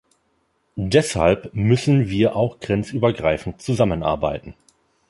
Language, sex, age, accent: German, male, 30-39, Deutschland Deutsch